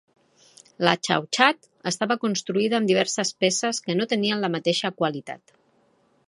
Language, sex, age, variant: Catalan, female, 50-59, Central